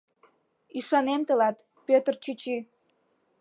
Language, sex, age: Mari, female, under 19